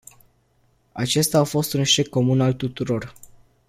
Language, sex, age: Romanian, male, under 19